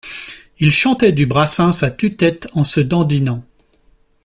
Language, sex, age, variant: French, male, 40-49, Français de métropole